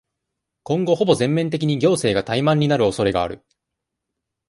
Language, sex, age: Japanese, male, 19-29